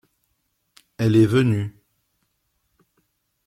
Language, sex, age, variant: French, male, 50-59, Français de métropole